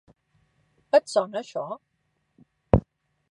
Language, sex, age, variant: Catalan, female, 40-49, Central